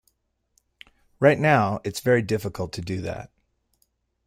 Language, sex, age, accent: English, male, 50-59, United States English